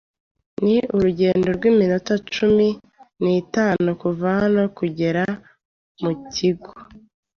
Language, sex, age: Kinyarwanda, female, 30-39